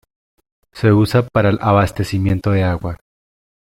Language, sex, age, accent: Spanish, male, 19-29, Andino-Pacífico: Colombia, Perú, Ecuador, oeste de Bolivia y Venezuela andina